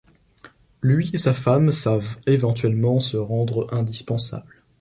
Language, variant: French, Français de métropole